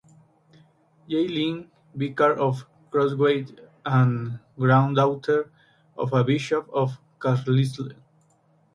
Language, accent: English, West Indies and Bermuda (Bahamas, Bermuda, Jamaica, Trinidad)